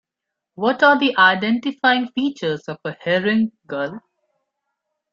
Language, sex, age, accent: English, male, 19-29, India and South Asia (India, Pakistan, Sri Lanka)